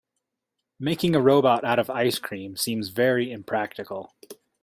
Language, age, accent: English, 19-29, United States English